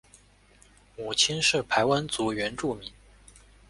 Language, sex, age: Chinese, male, 19-29